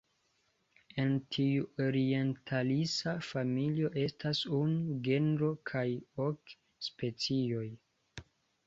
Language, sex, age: Esperanto, male, 19-29